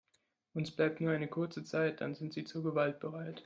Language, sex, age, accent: German, male, 19-29, Deutschland Deutsch